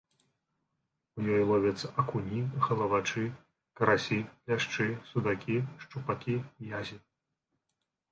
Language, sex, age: Belarusian, male, 30-39